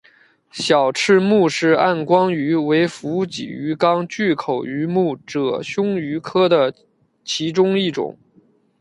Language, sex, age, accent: Chinese, male, 30-39, 出生地：北京市